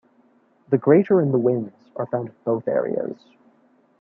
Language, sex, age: English, male, 19-29